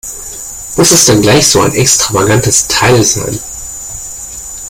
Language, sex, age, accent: German, male, 40-49, Deutschland Deutsch